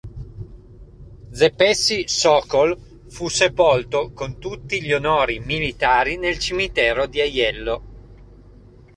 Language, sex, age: Italian, male, 30-39